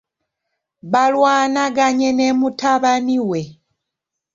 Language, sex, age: Ganda, female, 19-29